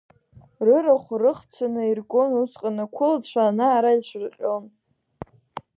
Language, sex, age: Abkhazian, female, under 19